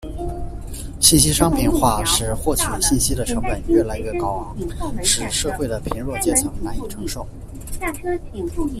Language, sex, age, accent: Chinese, male, 30-39, 出生地：江苏省